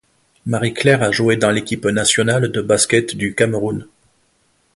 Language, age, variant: French, 50-59, Français de métropole